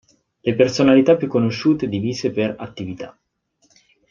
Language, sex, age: Italian, male, 19-29